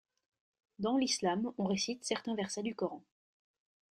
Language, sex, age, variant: French, female, 19-29, Français de métropole